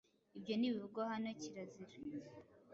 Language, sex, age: Kinyarwanda, female, 19-29